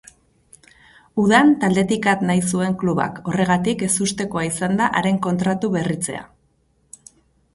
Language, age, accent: Basque, 40-49, Erdialdekoa edo Nafarra (Gipuzkoa, Nafarroa)